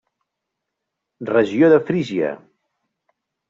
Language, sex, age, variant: Catalan, male, 30-39, Nord-Occidental